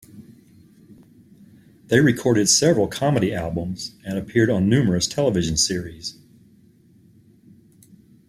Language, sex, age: English, male, 60-69